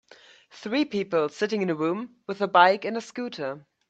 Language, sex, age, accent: English, male, 19-29, United States English